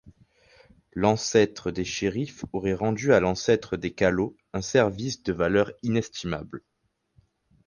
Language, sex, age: French, male, 19-29